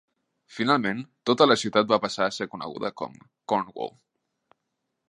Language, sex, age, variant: Catalan, male, 19-29, Central